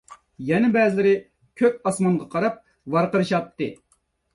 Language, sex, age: Uyghur, male, 30-39